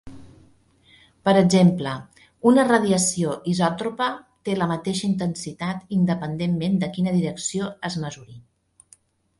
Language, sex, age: Catalan, female, 50-59